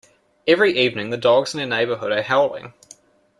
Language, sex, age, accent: English, male, 19-29, New Zealand English